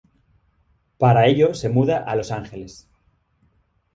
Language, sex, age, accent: Spanish, male, 30-39, España: Norte peninsular (Asturias, Castilla y León, Cantabria, País Vasco, Navarra, Aragón, La Rioja, Guadalajara, Cuenca)